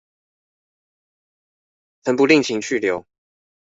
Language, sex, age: Chinese, male, 19-29